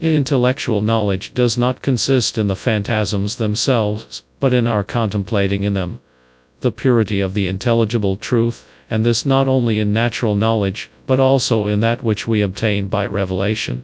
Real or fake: fake